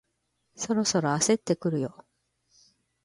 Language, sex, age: Japanese, female, 50-59